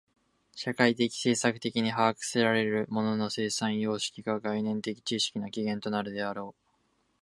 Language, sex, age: Japanese, male, under 19